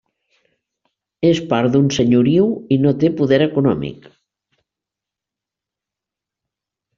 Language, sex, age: Catalan, female, 70-79